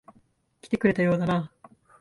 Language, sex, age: Japanese, female, 19-29